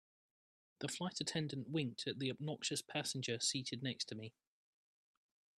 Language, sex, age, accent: English, male, 40-49, England English